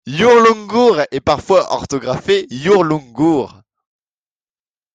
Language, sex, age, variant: French, male, under 19, Français de métropole